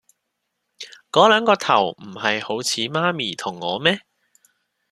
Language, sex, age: Cantonese, male, 30-39